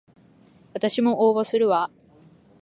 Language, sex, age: Japanese, female, under 19